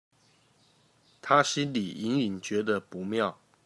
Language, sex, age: Chinese, male, 30-39